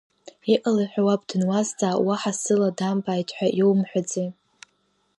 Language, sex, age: Abkhazian, female, under 19